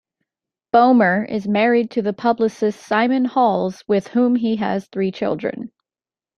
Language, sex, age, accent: English, female, 19-29, United States English